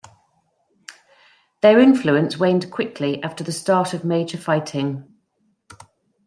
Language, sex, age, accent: English, female, 50-59, England English